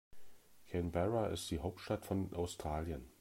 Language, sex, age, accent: German, male, 50-59, Deutschland Deutsch